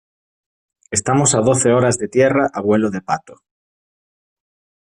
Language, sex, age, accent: Spanish, male, 30-39, España: Norte peninsular (Asturias, Castilla y León, Cantabria, País Vasco, Navarra, Aragón, La Rioja, Guadalajara, Cuenca)